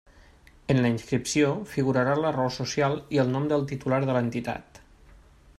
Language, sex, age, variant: Catalan, male, 19-29, Nord-Occidental